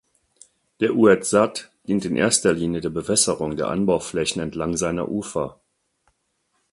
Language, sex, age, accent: German, male, 60-69, Deutschland Deutsch